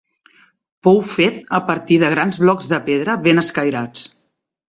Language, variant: Catalan, Central